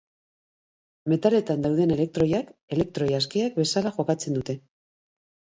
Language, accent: Basque, Mendebalekoa (Araba, Bizkaia, Gipuzkoako mendebaleko herri batzuk)